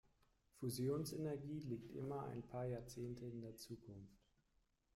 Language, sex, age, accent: German, male, 30-39, Deutschland Deutsch